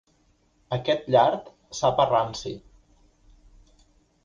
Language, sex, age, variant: Catalan, male, 40-49, Central